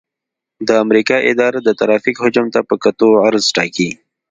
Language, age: Pashto, 30-39